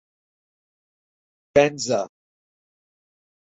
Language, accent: English, United States English